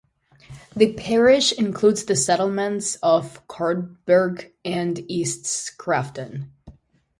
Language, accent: English, United States English